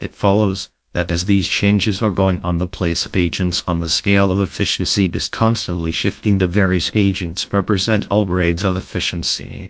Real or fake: fake